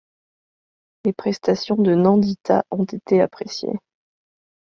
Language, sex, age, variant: French, female, 19-29, Français de métropole